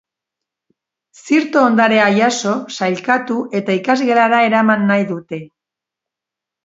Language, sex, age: Basque, female, 60-69